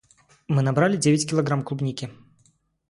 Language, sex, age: Russian, male, 19-29